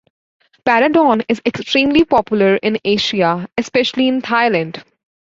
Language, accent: English, Canadian English